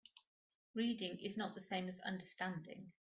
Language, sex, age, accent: English, female, 50-59, England English